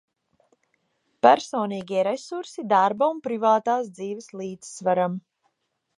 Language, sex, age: Latvian, female, 40-49